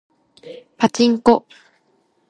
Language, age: Japanese, under 19